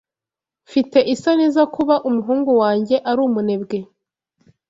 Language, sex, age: Kinyarwanda, female, 19-29